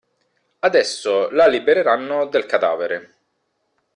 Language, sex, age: Italian, male, 30-39